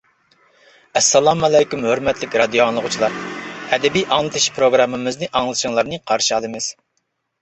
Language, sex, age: Uyghur, male, 40-49